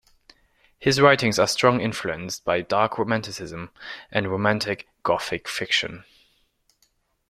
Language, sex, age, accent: English, male, 19-29, England English